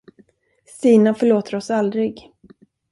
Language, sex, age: Swedish, female, 40-49